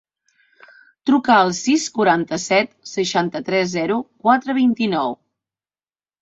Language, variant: Catalan, Central